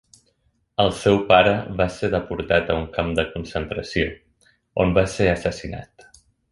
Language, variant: Catalan, Central